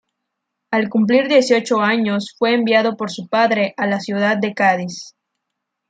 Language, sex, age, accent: Spanish, female, 19-29, México